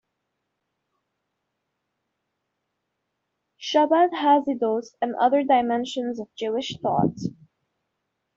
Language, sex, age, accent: English, female, 19-29, United States English